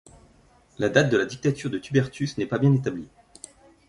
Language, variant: French, Français de métropole